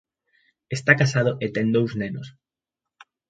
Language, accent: Galician, Central (gheada)